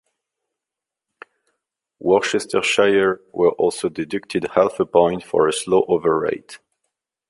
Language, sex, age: English, male, 19-29